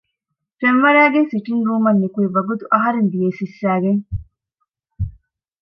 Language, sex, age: Divehi, female, 30-39